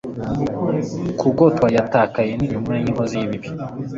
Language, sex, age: Kinyarwanda, male, 19-29